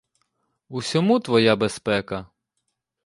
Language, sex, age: Ukrainian, male, 30-39